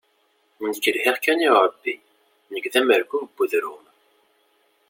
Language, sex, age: Kabyle, male, 30-39